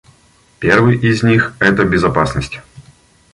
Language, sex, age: Russian, male, 30-39